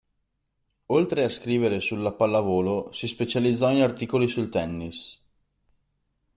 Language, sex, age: Italian, male, 19-29